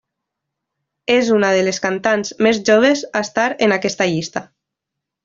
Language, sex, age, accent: Catalan, female, 19-29, valencià